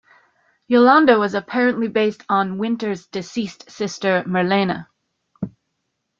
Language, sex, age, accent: English, female, 40-49, United States English